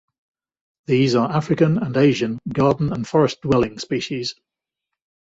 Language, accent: English, England English